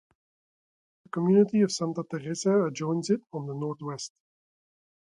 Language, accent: English, Dutch